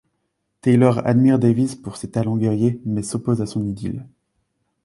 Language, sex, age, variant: French, male, 19-29, Français de métropole